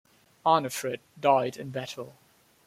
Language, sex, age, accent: English, male, 19-29, England English